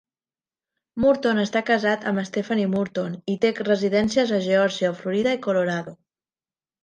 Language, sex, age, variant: Catalan, female, 30-39, Central